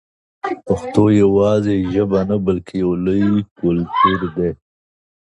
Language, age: Pashto, 40-49